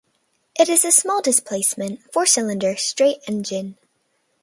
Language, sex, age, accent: English, female, under 19, United States English